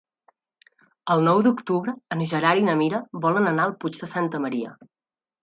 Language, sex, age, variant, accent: Catalan, female, 30-39, Central, central